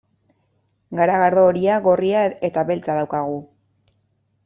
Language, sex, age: Basque, female, 40-49